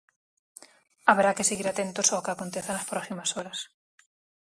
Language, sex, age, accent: Galician, female, 30-39, Normativo (estándar)